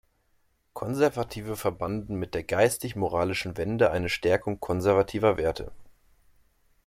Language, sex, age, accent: German, male, 19-29, Deutschland Deutsch